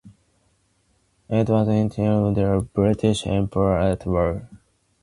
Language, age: English, under 19